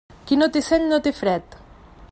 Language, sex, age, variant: Catalan, female, 30-39, Central